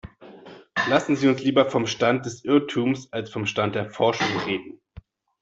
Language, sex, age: German, male, 30-39